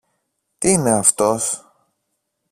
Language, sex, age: Greek, male, 30-39